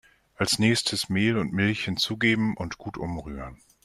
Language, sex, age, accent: German, male, 50-59, Deutschland Deutsch